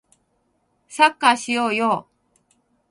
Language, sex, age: Japanese, female, 60-69